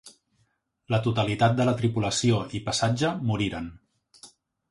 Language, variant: Catalan, Central